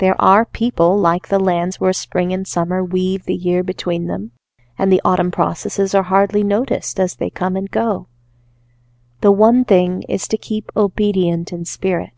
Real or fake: real